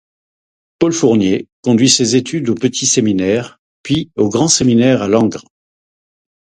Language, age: French, 50-59